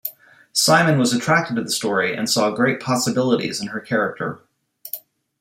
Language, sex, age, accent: English, male, 40-49, United States English